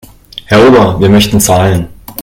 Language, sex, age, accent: German, male, 19-29, Deutschland Deutsch